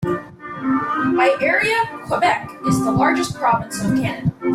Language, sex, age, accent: English, male, under 19, United States English